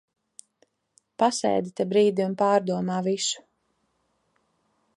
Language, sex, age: Latvian, female, 19-29